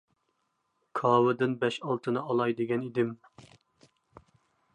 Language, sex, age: Uyghur, male, 19-29